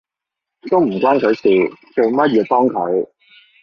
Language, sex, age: Cantonese, male, 19-29